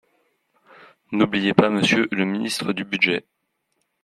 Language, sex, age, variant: French, male, 30-39, Français de métropole